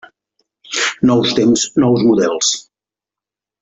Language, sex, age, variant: Catalan, male, 50-59, Central